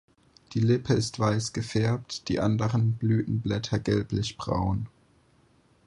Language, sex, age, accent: German, male, 19-29, Deutschland Deutsch